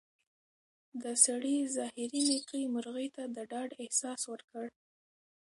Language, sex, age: Pashto, female, under 19